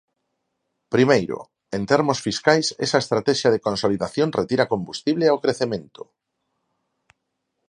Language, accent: Galician, Normativo (estándar)